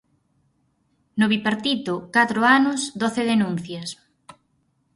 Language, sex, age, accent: Galician, female, 19-29, Central (sen gheada)